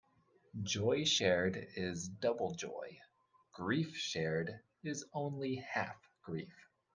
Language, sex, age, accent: English, male, 30-39, United States English